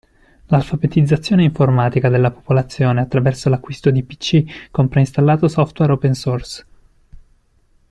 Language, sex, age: Italian, male, 30-39